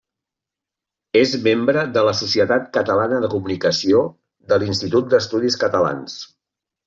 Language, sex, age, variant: Catalan, male, 50-59, Central